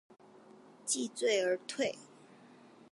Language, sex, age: Chinese, female, 19-29